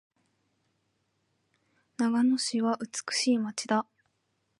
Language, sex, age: Japanese, female, 19-29